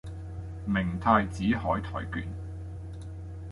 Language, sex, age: Cantonese, male, 30-39